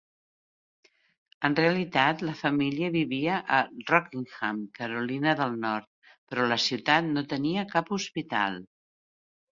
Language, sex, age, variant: Catalan, female, 60-69, Central